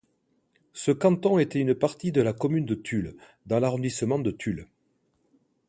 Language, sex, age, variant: French, male, 50-59, Français de métropole